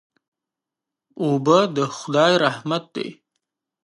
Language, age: Pashto, 19-29